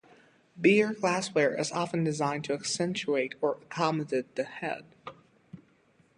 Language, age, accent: English, 19-29, United States English